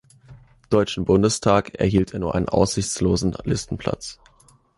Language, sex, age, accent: German, male, 19-29, Deutschland Deutsch